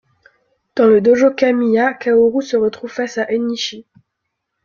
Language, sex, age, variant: French, female, 19-29, Français de métropole